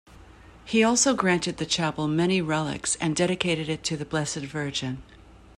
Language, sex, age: English, female, 50-59